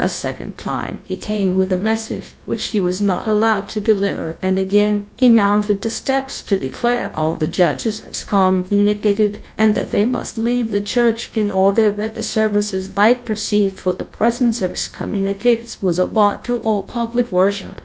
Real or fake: fake